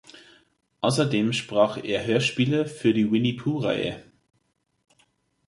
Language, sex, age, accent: German, male, 30-39, Deutschland Deutsch